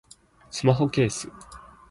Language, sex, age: Japanese, male, 19-29